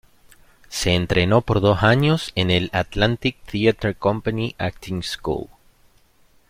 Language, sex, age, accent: Spanish, male, 30-39, Rioplatense: Argentina, Uruguay, este de Bolivia, Paraguay